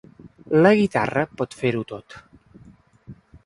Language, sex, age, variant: Catalan, male, 30-39, Central